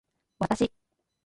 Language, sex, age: Japanese, female, 40-49